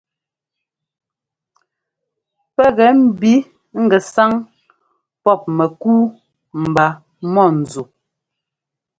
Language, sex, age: Ngomba, female, 40-49